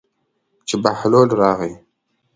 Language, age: Pashto, 19-29